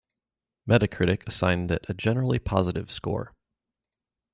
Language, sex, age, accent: English, male, 30-39, United States English